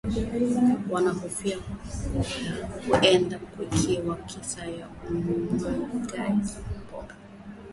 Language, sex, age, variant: Swahili, female, 19-29, Kiswahili Sanifu (EA)